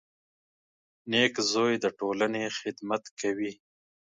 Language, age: Pashto, 30-39